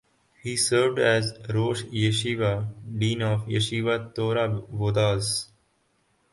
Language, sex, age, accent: English, male, under 19, India and South Asia (India, Pakistan, Sri Lanka)